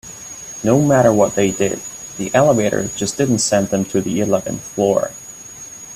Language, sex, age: English, male, 19-29